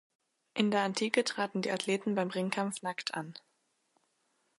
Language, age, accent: German, under 19, Deutschland Deutsch